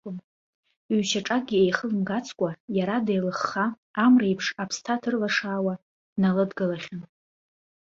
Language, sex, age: Abkhazian, female, under 19